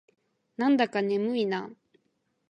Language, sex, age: Japanese, female, 19-29